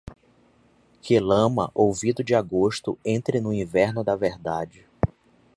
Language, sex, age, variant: Portuguese, male, 19-29, Portuguese (Brasil)